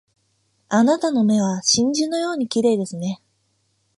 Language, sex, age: Japanese, female, 19-29